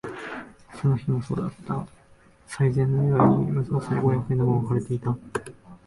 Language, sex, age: Japanese, male, 19-29